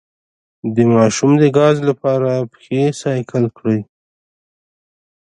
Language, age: Pashto, 19-29